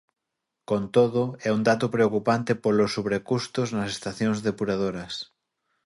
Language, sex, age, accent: Galician, male, 19-29, Oriental (común en zona oriental)